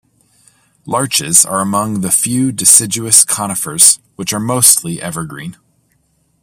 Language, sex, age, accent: English, male, 30-39, United States English